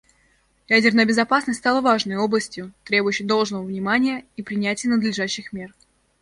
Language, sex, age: Russian, female, under 19